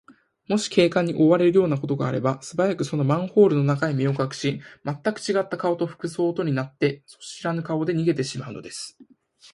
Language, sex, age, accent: Japanese, male, 19-29, 標準語